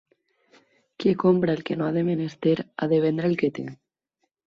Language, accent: Catalan, valencià; apitxat